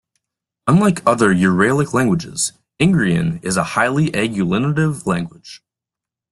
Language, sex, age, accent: English, male, 19-29, United States English